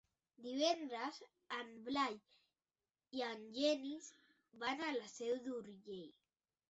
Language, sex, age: Catalan, male, 50-59